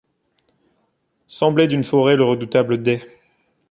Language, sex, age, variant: French, male, 19-29, Français de métropole